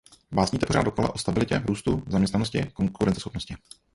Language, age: Czech, 30-39